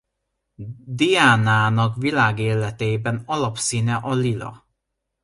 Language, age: Hungarian, 19-29